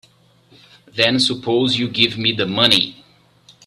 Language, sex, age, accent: English, male, 30-39, United States English